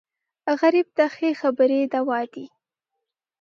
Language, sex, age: Pashto, female, 19-29